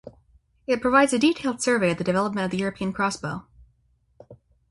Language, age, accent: English, under 19, United States English